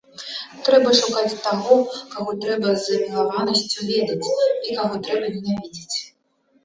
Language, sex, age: Belarusian, female, 19-29